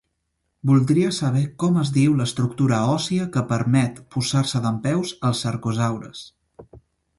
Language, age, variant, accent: Catalan, under 19, Central, central